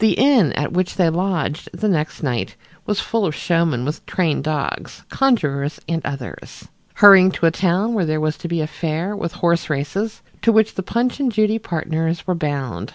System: none